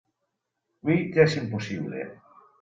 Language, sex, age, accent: Catalan, male, 40-49, valencià